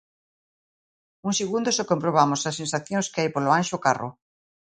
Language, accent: Galician, Atlántico (seseo e gheada)